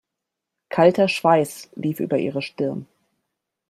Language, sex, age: German, female, 40-49